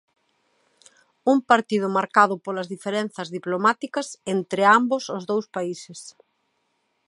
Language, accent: Galician, Atlántico (seseo e gheada)